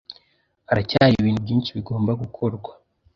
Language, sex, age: Kinyarwanda, male, under 19